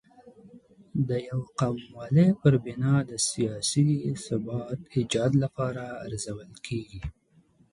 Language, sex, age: Pashto, male, 19-29